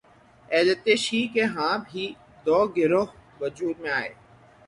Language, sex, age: Urdu, male, 19-29